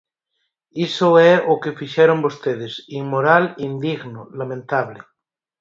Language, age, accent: Galician, 19-29, Oriental (común en zona oriental)